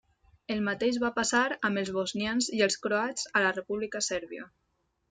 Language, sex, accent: Catalan, female, valencià